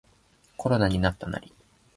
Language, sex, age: Japanese, male, 19-29